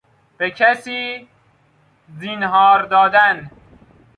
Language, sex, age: Persian, male, 19-29